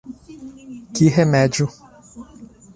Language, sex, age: Portuguese, male, 30-39